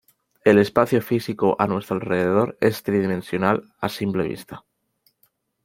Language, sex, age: Spanish, male, 19-29